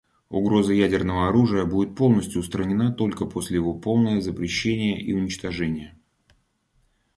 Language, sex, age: Russian, male, 30-39